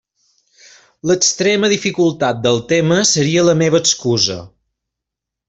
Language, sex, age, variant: Catalan, male, 30-39, Balear